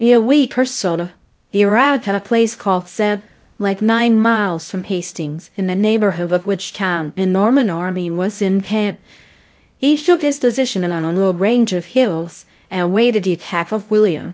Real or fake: fake